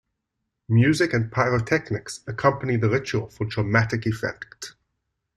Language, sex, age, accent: English, male, 40-49, Southern African (South Africa, Zimbabwe, Namibia)